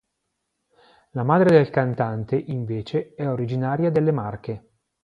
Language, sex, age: Italian, male, 50-59